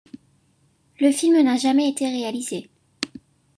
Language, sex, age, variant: French, female, under 19, Français de métropole